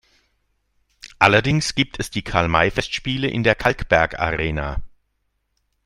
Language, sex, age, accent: German, male, 50-59, Deutschland Deutsch